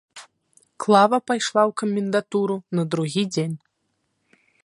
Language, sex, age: Belarusian, female, 19-29